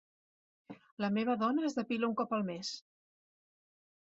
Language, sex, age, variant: Catalan, female, 60-69, Central